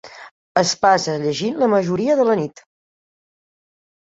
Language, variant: Catalan, Central